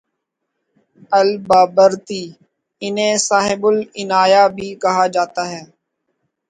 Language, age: Urdu, 40-49